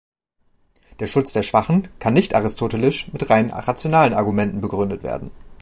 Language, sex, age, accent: German, male, 19-29, Deutschland Deutsch